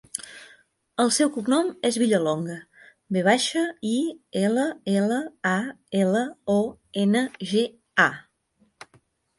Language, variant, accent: Catalan, Central, Girona